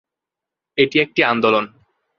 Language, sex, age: Bengali, male, 19-29